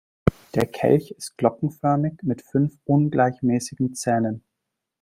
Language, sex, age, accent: German, male, 30-39, Deutschland Deutsch